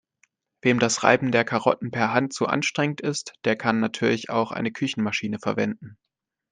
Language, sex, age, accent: German, male, 19-29, Deutschland Deutsch